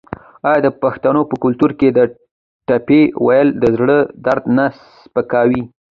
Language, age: Pashto, under 19